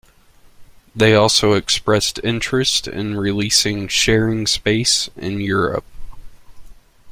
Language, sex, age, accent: English, male, 30-39, United States English